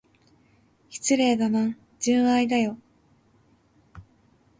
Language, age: Japanese, 19-29